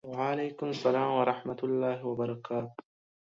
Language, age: Pashto, under 19